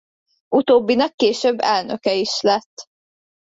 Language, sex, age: Hungarian, female, under 19